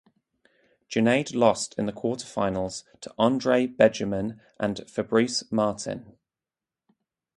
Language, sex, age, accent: English, male, 19-29, England English